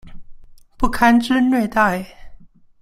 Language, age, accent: Chinese, 19-29, 出生地：桃園市